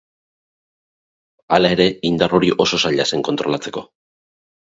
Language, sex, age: Basque, male, 30-39